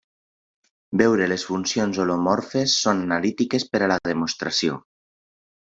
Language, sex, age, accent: Catalan, male, 19-29, valencià